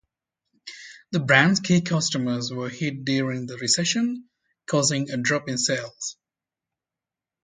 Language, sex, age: English, male, 30-39